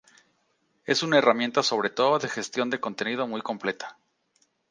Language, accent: Spanish, México